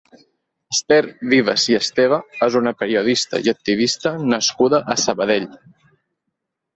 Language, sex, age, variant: Catalan, male, 30-39, Balear